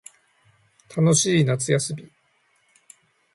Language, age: Japanese, 50-59